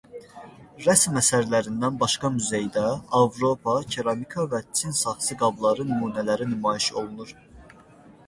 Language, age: Azerbaijani, 19-29